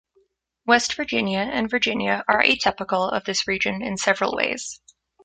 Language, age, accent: English, 19-29, United States English